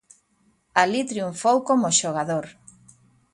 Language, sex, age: Galician, male, 50-59